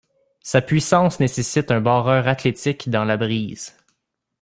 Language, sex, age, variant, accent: French, male, 19-29, Français d'Amérique du Nord, Français du Canada